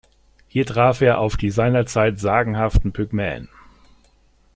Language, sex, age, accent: German, male, 60-69, Deutschland Deutsch